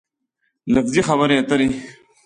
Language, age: Pashto, 19-29